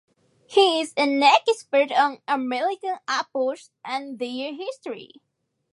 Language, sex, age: English, female, 19-29